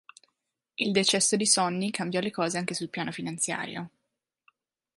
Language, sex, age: Italian, female, under 19